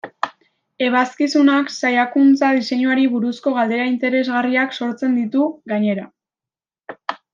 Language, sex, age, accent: Basque, female, under 19, Mendebalekoa (Araba, Bizkaia, Gipuzkoako mendebaleko herri batzuk)